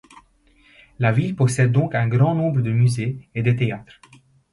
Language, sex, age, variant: French, male, 19-29, Français de métropole